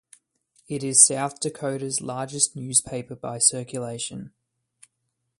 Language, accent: English, Australian English